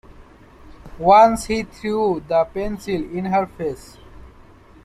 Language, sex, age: English, male, 19-29